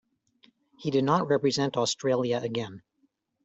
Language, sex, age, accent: English, male, 40-49, United States English